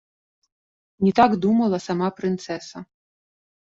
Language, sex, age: Belarusian, female, 30-39